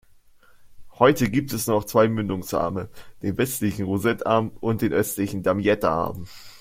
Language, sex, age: German, male, under 19